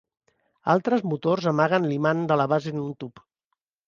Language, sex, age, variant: Catalan, male, 50-59, Central